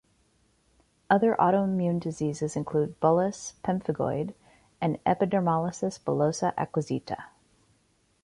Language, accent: English, United States English